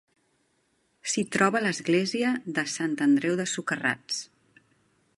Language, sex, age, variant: Catalan, female, 40-49, Central